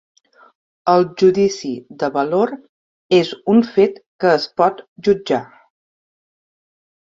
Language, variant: Catalan, Central